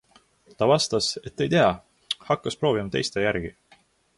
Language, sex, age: Estonian, male, 19-29